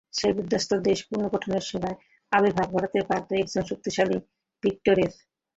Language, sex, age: Bengali, female, 50-59